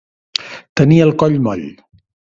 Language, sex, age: Catalan, male, 60-69